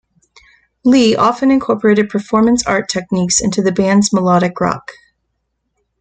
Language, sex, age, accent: English, female, 40-49, United States English